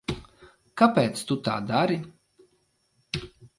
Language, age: Latvian, 40-49